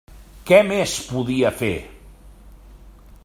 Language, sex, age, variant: Catalan, male, 60-69, Central